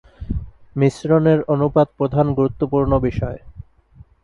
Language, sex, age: Bengali, male, 19-29